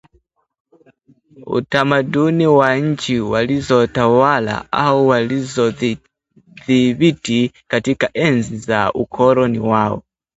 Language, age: Swahili, 19-29